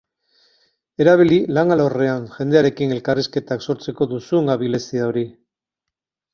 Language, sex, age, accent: Basque, male, 50-59, Mendebalekoa (Araba, Bizkaia, Gipuzkoako mendebaleko herri batzuk)